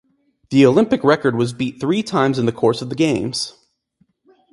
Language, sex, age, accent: English, male, 19-29, United States English